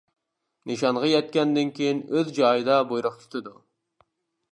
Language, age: Uyghur, 30-39